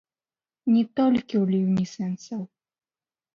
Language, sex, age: Belarusian, female, under 19